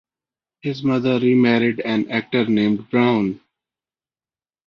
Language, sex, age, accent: English, male, 19-29, India and South Asia (India, Pakistan, Sri Lanka)